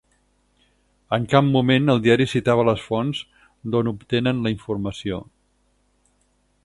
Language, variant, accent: Catalan, Central, Barceloní